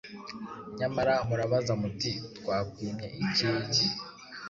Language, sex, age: Kinyarwanda, male, 19-29